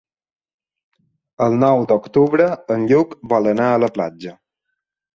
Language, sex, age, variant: Catalan, male, 30-39, Balear